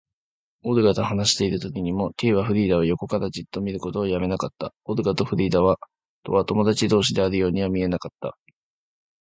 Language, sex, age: Japanese, male, 19-29